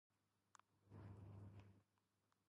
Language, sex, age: Japanese, female, under 19